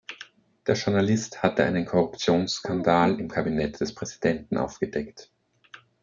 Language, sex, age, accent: German, male, 30-39, Österreichisches Deutsch